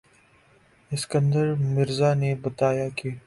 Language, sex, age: Urdu, male, 19-29